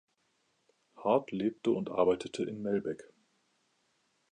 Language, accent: German, Deutschland Deutsch